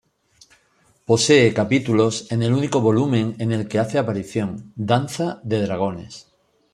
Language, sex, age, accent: Spanish, male, 50-59, España: Sur peninsular (Andalucia, Extremadura, Murcia)